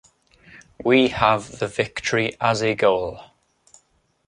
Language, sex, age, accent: English, male, 19-29, Welsh English